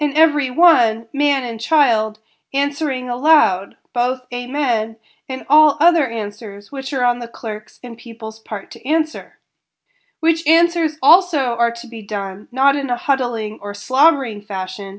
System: none